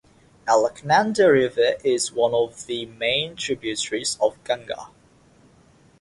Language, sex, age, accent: English, male, under 19, England English; India and South Asia (India, Pakistan, Sri Lanka)